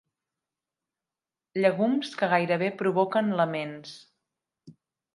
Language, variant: Catalan, Central